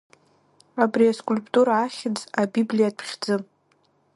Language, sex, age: Abkhazian, female, under 19